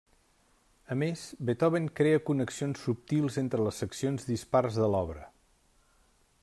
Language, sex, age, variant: Catalan, male, 50-59, Central